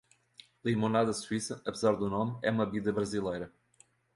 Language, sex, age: Portuguese, male, 40-49